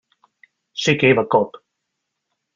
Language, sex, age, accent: English, male, 30-39, Canadian English